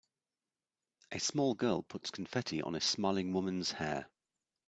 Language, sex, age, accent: English, male, 50-59, England English